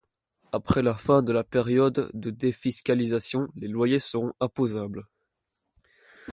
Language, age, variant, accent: French, under 19, Français d'Europe, Français de Belgique